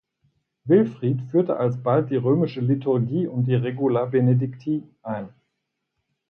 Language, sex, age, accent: German, male, 40-49, Deutschland Deutsch